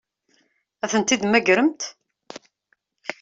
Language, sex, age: Kabyle, female, 30-39